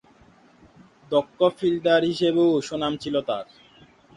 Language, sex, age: Bengali, male, 19-29